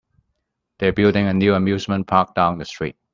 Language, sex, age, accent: English, male, 40-49, Hong Kong English